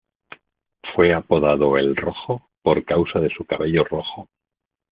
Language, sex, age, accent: Spanish, male, 50-59, España: Centro-Sur peninsular (Madrid, Toledo, Castilla-La Mancha)